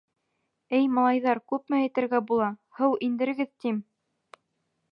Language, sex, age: Bashkir, female, 19-29